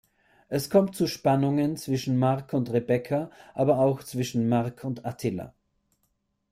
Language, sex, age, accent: German, male, 40-49, Österreichisches Deutsch